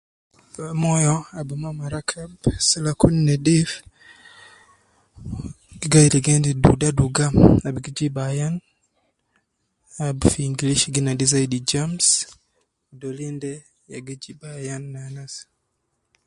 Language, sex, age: Nubi, male, 19-29